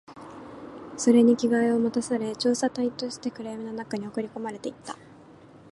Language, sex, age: Japanese, female, 19-29